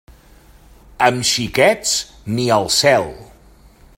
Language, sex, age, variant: Catalan, male, 60-69, Central